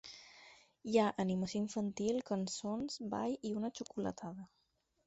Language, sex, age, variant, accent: Catalan, female, 19-29, Balear, menorquí